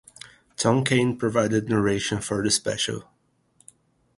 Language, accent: English, United States English